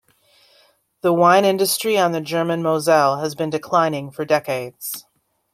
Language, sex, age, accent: English, female, 40-49, United States English